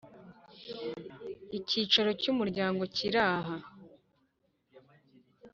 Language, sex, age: Kinyarwanda, female, 19-29